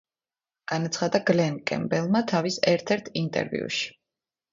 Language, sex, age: Georgian, female, 30-39